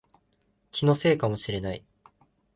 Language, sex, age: Japanese, male, 19-29